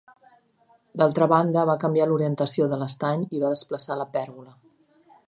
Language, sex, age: Catalan, female, 50-59